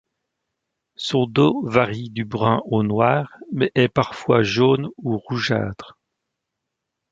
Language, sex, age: French, male, 40-49